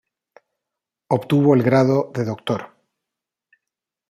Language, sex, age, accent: Spanish, male, 40-49, España: Islas Canarias